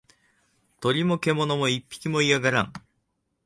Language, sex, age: Japanese, male, 19-29